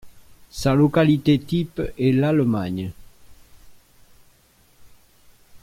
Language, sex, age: French, male, 60-69